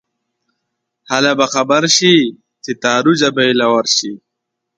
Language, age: Pashto, 19-29